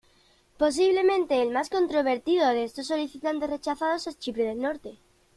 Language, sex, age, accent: Spanish, female, under 19, España: Sur peninsular (Andalucia, Extremadura, Murcia)